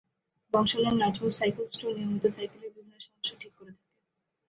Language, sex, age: Bengali, female, 19-29